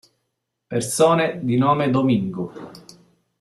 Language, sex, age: Italian, male, 30-39